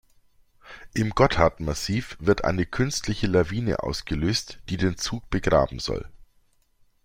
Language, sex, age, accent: German, male, 40-49, Deutschland Deutsch